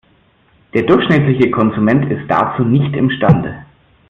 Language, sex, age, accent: German, male, 19-29, Deutschland Deutsch